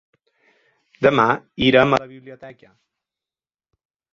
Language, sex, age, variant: Catalan, male, 40-49, Balear